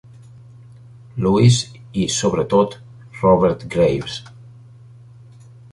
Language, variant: Catalan, Central